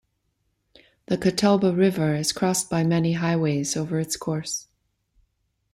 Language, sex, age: English, female, 40-49